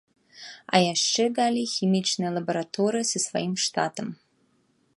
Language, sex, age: Belarusian, female, 30-39